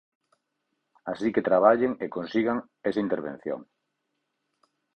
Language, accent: Galician, Central (gheada); Normativo (estándar)